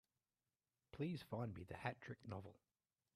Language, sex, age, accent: English, male, 30-39, Australian English